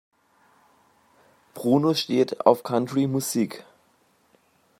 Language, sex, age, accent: German, male, 19-29, Deutschland Deutsch